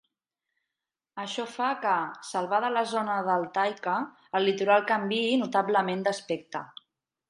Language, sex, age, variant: Catalan, female, 30-39, Central